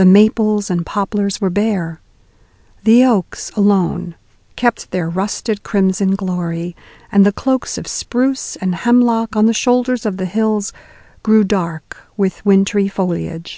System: none